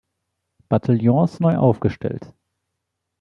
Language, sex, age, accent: German, male, 19-29, Deutschland Deutsch